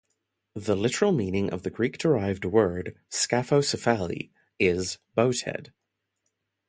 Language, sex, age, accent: English, male, 19-29, Southern African (South Africa, Zimbabwe, Namibia)